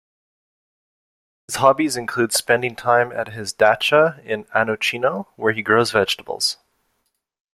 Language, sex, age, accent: English, male, 30-39, Canadian English